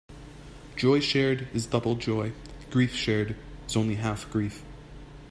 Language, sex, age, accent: English, male, 19-29, United States English